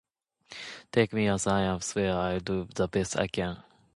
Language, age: Japanese, 19-29